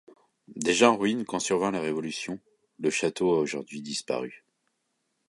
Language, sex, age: French, male, 40-49